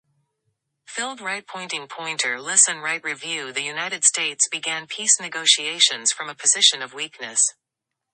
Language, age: English, under 19